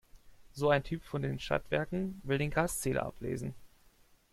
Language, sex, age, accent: German, male, 30-39, Deutschland Deutsch